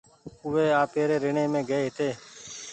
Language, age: Goaria, 19-29